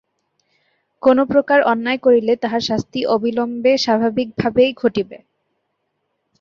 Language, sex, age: Bengali, female, 19-29